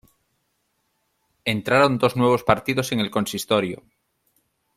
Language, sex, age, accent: Spanish, male, 40-49, España: Norte peninsular (Asturias, Castilla y León, Cantabria, País Vasco, Navarra, Aragón, La Rioja, Guadalajara, Cuenca)